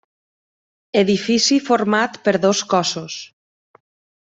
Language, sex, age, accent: Catalan, female, 30-39, valencià